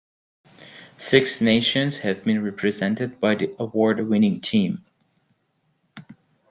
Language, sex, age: English, male, 30-39